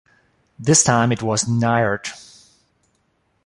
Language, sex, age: English, male, 40-49